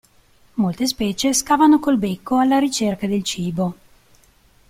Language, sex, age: Italian, female, 40-49